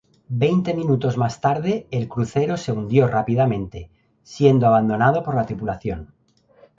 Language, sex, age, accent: Spanish, male, 50-59, España: Centro-Sur peninsular (Madrid, Toledo, Castilla-La Mancha)